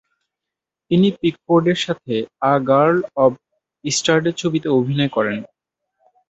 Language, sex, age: Bengali, male, 19-29